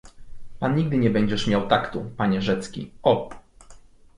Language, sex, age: Polish, male, 30-39